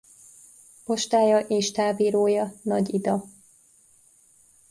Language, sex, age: Hungarian, female, 19-29